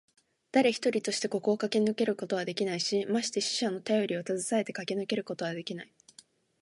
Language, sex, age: Japanese, female, 19-29